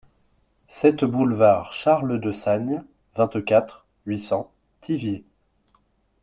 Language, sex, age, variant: French, male, 30-39, Français de métropole